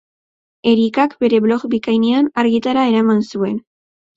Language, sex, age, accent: Basque, female, under 19, Mendebalekoa (Araba, Bizkaia, Gipuzkoako mendebaleko herri batzuk)